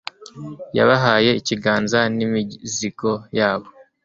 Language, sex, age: Kinyarwanda, male, 30-39